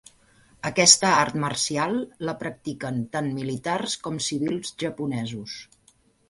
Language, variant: Catalan, Central